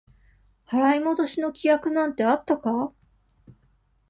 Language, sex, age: Japanese, female, 40-49